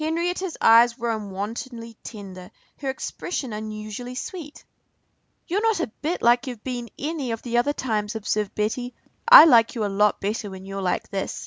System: none